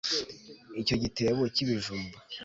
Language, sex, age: Kinyarwanda, male, 19-29